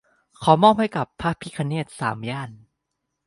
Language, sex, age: Thai, male, 19-29